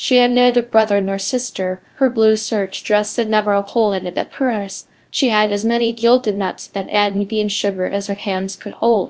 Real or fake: fake